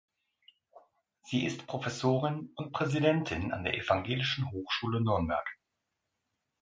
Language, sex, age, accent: German, male, 40-49, Deutschland Deutsch